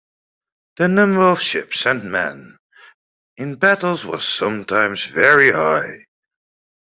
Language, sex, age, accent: English, male, 30-39, England English